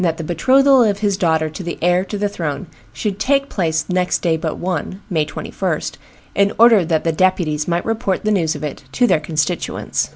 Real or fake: real